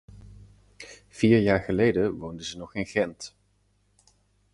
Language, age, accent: Dutch, 30-39, Nederlands Nederlands